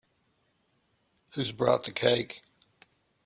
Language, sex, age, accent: English, male, 50-59, United States English